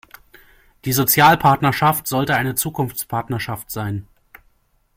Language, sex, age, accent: German, male, 19-29, Deutschland Deutsch